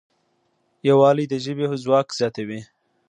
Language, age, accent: Pashto, 19-29, معیاري پښتو